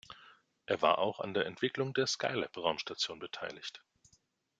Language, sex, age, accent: German, male, 40-49, Deutschland Deutsch